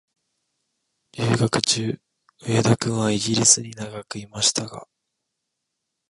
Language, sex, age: Japanese, male, 19-29